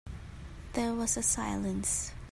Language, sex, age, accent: English, female, 19-29, Filipino